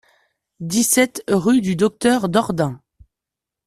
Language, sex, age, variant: French, female, 30-39, Français de métropole